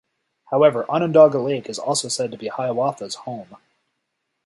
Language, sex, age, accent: English, male, 30-39, Canadian English